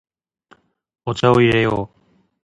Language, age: Japanese, 19-29